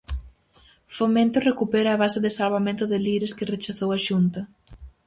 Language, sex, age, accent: Galician, female, under 19, Central (gheada)